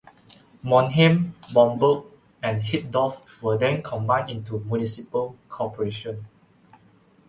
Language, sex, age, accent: English, male, 19-29, Malaysian English